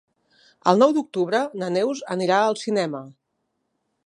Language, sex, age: Catalan, female, 40-49